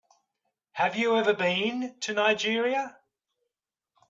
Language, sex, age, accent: English, male, 40-49, Australian English